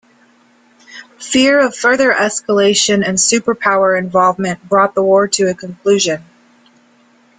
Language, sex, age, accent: English, female, 40-49, United States English